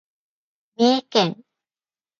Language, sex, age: Japanese, female, 50-59